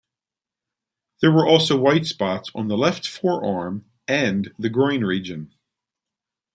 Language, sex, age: English, male, 50-59